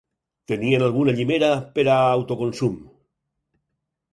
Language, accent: Catalan, valencià